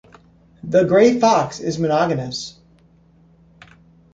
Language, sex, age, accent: English, male, 30-39, United States English